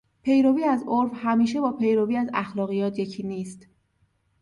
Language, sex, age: Persian, female, 30-39